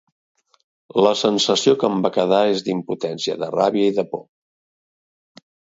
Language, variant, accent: Catalan, Central, central